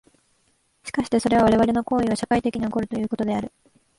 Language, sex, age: Japanese, female, 19-29